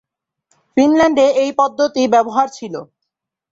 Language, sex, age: Bengali, male, 19-29